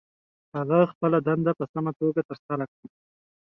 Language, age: Pashto, 19-29